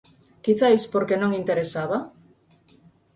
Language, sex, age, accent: Galician, female, 50-59, Normativo (estándar)